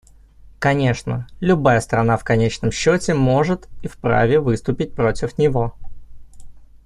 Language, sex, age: Russian, male, 30-39